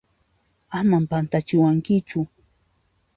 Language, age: Puno Quechua, 50-59